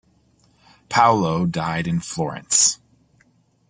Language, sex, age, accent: English, male, 30-39, United States English